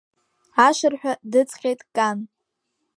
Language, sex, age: Abkhazian, female, under 19